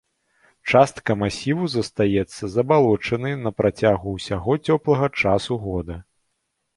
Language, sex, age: Belarusian, male, 40-49